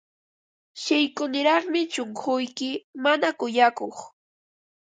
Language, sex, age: Ambo-Pasco Quechua, female, 30-39